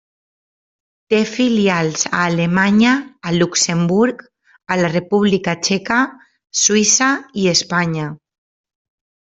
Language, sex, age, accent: Catalan, female, 30-39, valencià